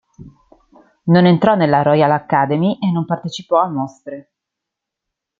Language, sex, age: Italian, female, 30-39